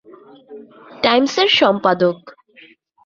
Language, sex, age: Bengali, female, 19-29